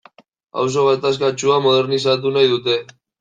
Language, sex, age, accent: Basque, male, 19-29, Mendebalekoa (Araba, Bizkaia, Gipuzkoako mendebaleko herri batzuk)